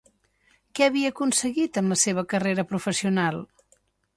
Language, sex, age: Catalan, female, 50-59